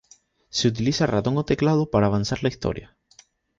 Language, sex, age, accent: Spanish, male, 19-29, España: Islas Canarias